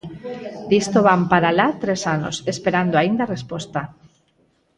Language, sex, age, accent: Galician, female, 40-49, Normativo (estándar)